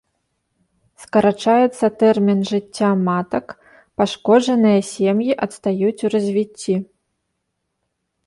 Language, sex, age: Belarusian, female, 30-39